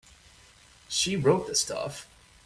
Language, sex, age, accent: English, male, 40-49, United States English